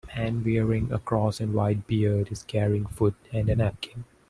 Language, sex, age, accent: English, male, 19-29, India and South Asia (India, Pakistan, Sri Lanka)